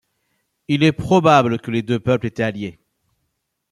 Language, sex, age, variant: French, male, 40-49, Français de métropole